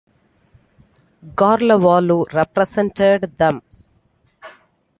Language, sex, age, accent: English, female, 40-49, India and South Asia (India, Pakistan, Sri Lanka)